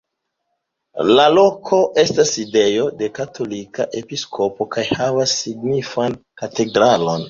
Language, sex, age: Esperanto, male, 19-29